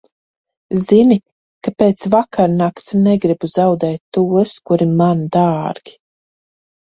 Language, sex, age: Latvian, female, 30-39